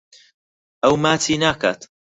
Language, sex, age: Central Kurdish, male, 19-29